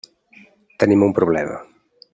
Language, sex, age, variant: Catalan, male, 40-49, Central